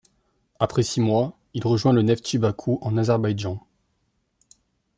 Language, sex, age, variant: French, male, 30-39, Français de métropole